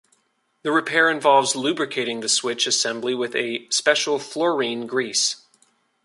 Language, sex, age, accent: English, male, 30-39, United States English